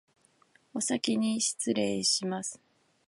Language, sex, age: Japanese, female, under 19